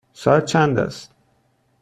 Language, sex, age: Persian, male, 30-39